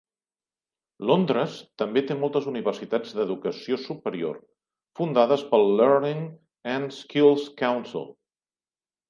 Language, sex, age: Catalan, male, 40-49